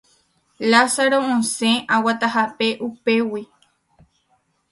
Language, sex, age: Guarani, female, 19-29